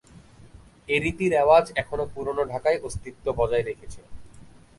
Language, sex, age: Bengali, male, 19-29